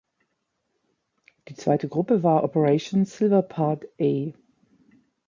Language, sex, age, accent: German, female, 50-59, Deutschland Deutsch